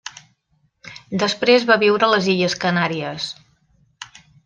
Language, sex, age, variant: Catalan, female, 30-39, Central